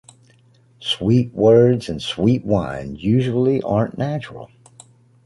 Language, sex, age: English, male, 50-59